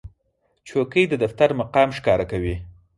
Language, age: Pashto, 19-29